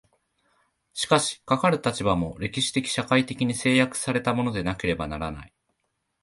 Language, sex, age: Japanese, male, 19-29